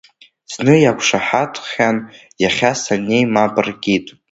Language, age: Abkhazian, under 19